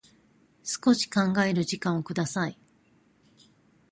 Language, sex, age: Japanese, female, 50-59